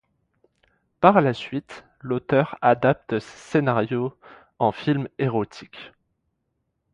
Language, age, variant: French, 19-29, Français de métropole